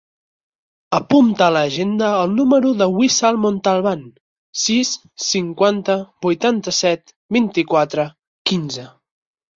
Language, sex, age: Catalan, male, 19-29